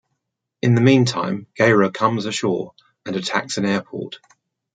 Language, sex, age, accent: English, male, 60-69, England English